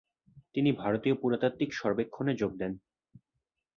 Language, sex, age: Bengali, male, 19-29